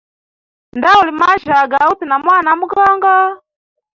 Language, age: Hemba, 30-39